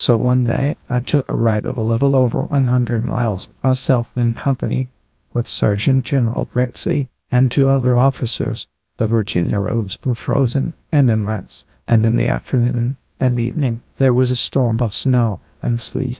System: TTS, GlowTTS